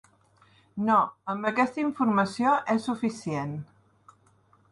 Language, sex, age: Catalan, female, 60-69